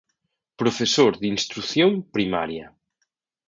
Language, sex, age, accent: Galician, male, 40-49, Central (sen gheada)